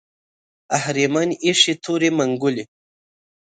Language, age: Pashto, 30-39